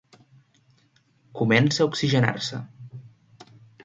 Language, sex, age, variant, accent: Catalan, male, under 19, Central, central